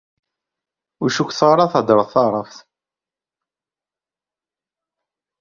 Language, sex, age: Kabyle, male, 19-29